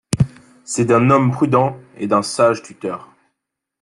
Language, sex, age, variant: French, male, 19-29, Français de métropole